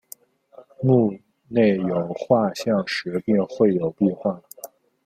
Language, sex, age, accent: Chinese, male, 19-29, 出生地：河南省